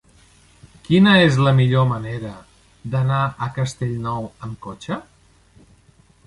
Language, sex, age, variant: Catalan, male, 50-59, Central